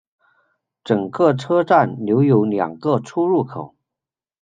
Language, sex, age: Chinese, male, 40-49